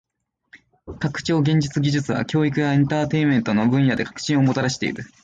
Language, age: Japanese, 19-29